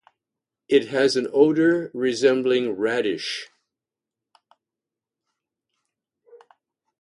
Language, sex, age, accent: English, male, 70-79, Canadian English